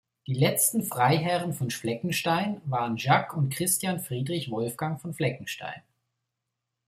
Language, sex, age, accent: German, male, 30-39, Deutschland Deutsch